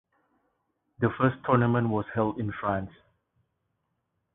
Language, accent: English, Singaporean English